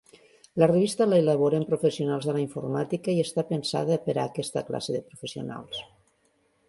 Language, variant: Catalan, Central